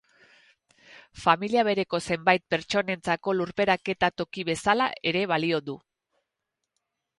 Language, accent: Basque, Erdialdekoa edo Nafarra (Gipuzkoa, Nafarroa)